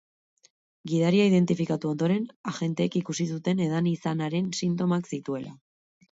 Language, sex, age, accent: Basque, female, 19-29, Mendebalekoa (Araba, Bizkaia, Gipuzkoako mendebaleko herri batzuk)